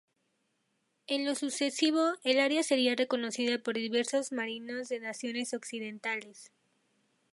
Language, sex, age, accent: Spanish, female, 19-29, México